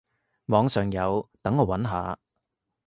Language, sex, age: Cantonese, male, 19-29